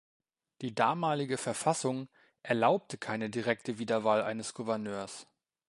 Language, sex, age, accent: German, male, 19-29, Deutschland Deutsch